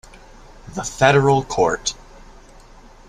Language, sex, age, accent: English, male, under 19, United States English